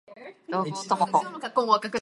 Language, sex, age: Japanese, female, 19-29